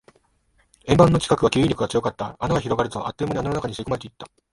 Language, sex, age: Japanese, male, 19-29